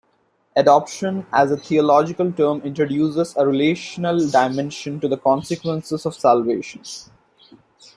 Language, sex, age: English, male, 19-29